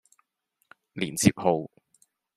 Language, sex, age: Cantonese, male, 19-29